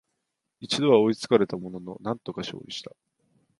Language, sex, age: Japanese, male, 19-29